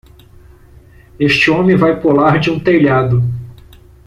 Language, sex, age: Portuguese, male, 40-49